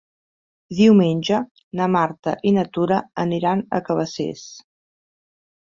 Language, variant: Catalan, Central